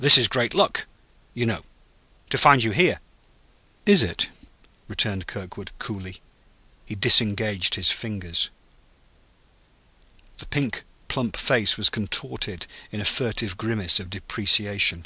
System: none